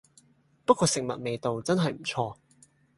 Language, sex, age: Cantonese, male, 19-29